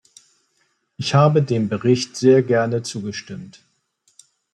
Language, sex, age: German, male, 50-59